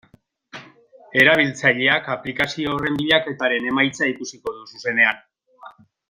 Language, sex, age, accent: Basque, male, 50-59, Mendebalekoa (Araba, Bizkaia, Gipuzkoako mendebaleko herri batzuk)